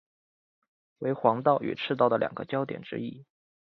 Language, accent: Chinese, 出生地：浙江省